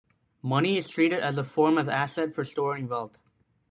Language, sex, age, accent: English, male, under 19, United States English